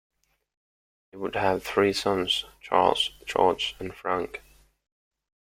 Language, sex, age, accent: English, male, 19-29, United States English